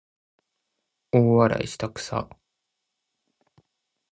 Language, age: Japanese, 19-29